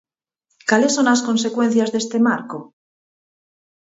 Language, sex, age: Galician, female, 40-49